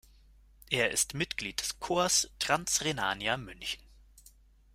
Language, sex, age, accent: German, male, 30-39, Deutschland Deutsch